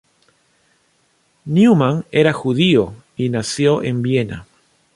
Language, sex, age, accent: Spanish, male, 30-39, Andino-Pacífico: Colombia, Perú, Ecuador, oeste de Bolivia y Venezuela andina